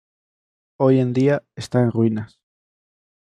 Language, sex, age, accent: Spanish, male, 19-29, España: Norte peninsular (Asturias, Castilla y León, Cantabria, País Vasco, Navarra, Aragón, La Rioja, Guadalajara, Cuenca)